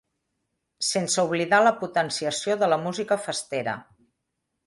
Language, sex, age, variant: Catalan, female, 50-59, Central